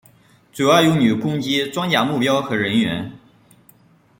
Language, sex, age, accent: Chinese, male, 30-39, 出生地：河南省